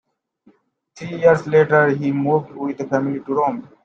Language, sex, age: English, male, 19-29